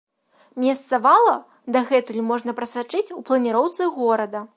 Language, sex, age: Belarusian, female, 19-29